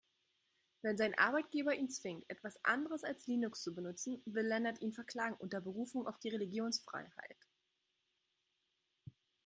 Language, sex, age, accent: German, female, 19-29, Deutschland Deutsch